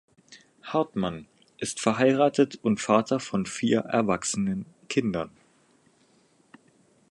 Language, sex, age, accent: German, male, 19-29, Deutschland Deutsch